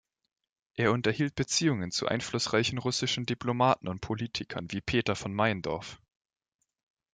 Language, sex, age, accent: German, male, 19-29, Deutschland Deutsch